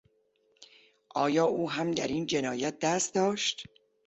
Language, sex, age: Persian, female, 60-69